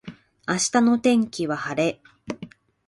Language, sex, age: Japanese, female, 19-29